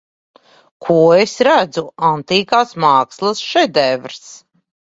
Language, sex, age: Latvian, female, 40-49